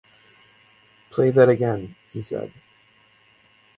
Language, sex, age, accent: English, male, 19-29, United States English